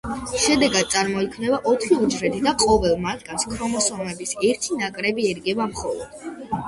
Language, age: Georgian, under 19